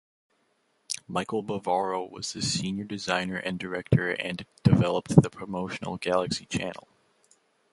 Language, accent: English, United States English